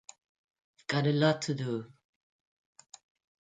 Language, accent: English, England English